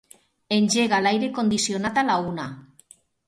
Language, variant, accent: Catalan, Nord-Occidental, nord-occidental